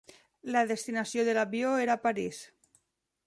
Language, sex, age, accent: Catalan, female, 40-49, valencià